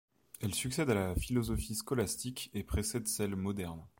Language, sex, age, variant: French, male, 19-29, Français de métropole